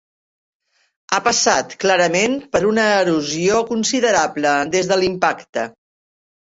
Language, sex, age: Catalan, female, 60-69